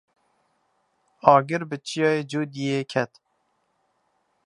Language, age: Kurdish, 19-29